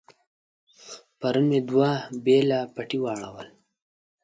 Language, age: Pashto, under 19